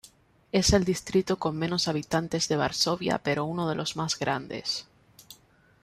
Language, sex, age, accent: Spanish, female, 19-29, España: Islas Canarias